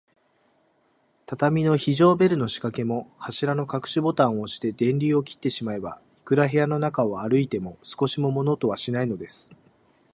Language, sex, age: Japanese, male, 40-49